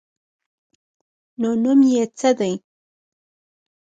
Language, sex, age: Pashto, female, 30-39